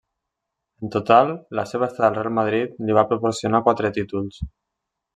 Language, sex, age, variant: Catalan, male, 19-29, Nord-Occidental